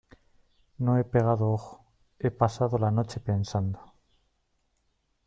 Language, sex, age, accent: Spanish, male, 40-49, España: Norte peninsular (Asturias, Castilla y León, Cantabria, País Vasco, Navarra, Aragón, La Rioja, Guadalajara, Cuenca)